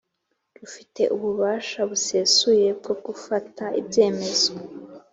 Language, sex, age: Kinyarwanda, female, 19-29